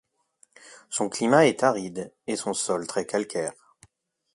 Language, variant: French, Français de métropole